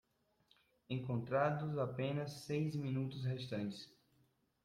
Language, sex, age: Portuguese, male, 19-29